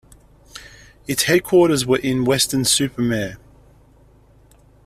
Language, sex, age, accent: English, male, 30-39, Australian English